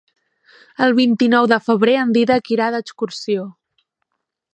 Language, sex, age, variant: Catalan, female, 19-29, Central